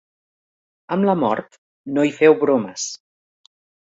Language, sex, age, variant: Catalan, female, 40-49, Central